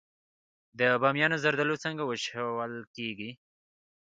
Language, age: Pashto, 19-29